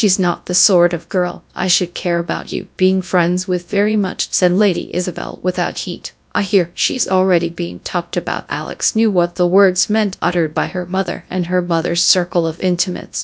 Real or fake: fake